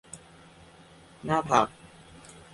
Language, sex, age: Thai, male, under 19